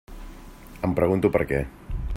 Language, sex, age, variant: Catalan, male, 40-49, Central